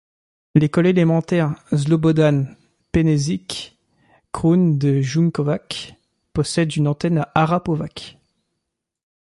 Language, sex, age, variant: French, male, 19-29, Français de métropole